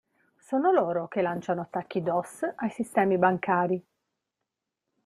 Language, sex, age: Italian, female, 40-49